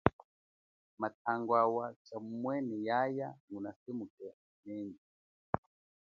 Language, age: Chokwe, 40-49